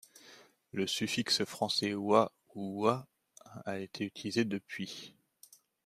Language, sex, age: French, male, 30-39